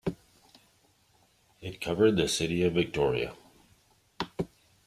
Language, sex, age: English, male, 50-59